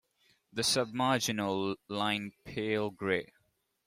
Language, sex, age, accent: English, male, 19-29, India and South Asia (India, Pakistan, Sri Lanka)